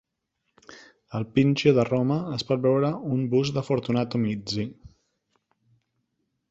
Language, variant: Catalan, Central